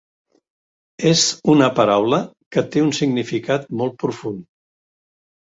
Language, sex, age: Catalan, male, 60-69